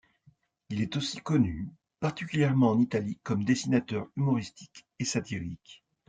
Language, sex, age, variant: French, male, 50-59, Français de métropole